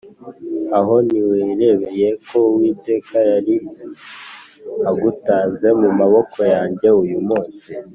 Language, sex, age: Kinyarwanda, male, under 19